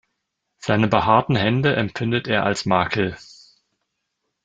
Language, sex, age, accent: German, male, 30-39, Deutschland Deutsch